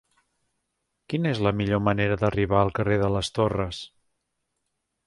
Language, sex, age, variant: Catalan, male, 50-59, Central